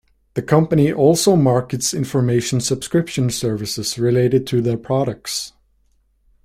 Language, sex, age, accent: English, male, 19-29, United States English